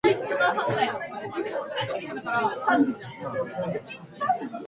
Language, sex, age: Japanese, female, 19-29